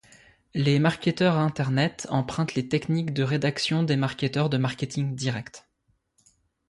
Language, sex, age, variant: French, male, 19-29, Français de métropole